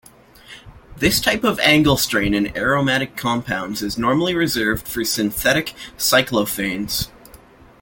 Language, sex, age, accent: English, male, under 19, Canadian English